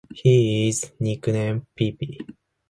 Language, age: English, 19-29